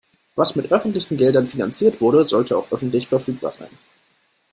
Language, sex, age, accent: German, male, under 19, Deutschland Deutsch